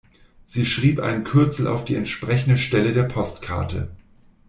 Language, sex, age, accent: German, male, 40-49, Deutschland Deutsch